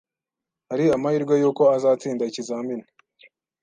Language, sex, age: Kinyarwanda, male, 19-29